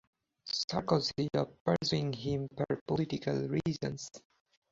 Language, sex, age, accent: English, male, 19-29, United States English